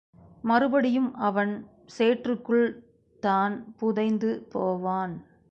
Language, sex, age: Tamil, female, 40-49